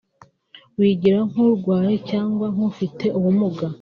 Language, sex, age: Kinyarwanda, female, 19-29